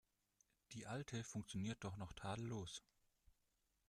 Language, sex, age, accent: German, male, 19-29, Deutschland Deutsch